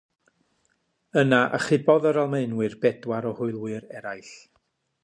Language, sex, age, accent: Welsh, male, 50-59, Y Deyrnas Unedig Cymraeg